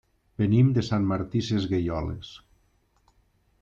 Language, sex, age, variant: Catalan, male, 40-49, Nord-Occidental